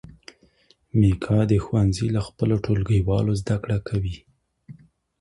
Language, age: Pashto, 30-39